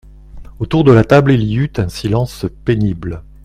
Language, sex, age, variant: French, male, 60-69, Français de métropole